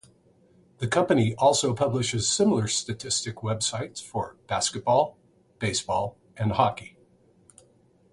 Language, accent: English, United States English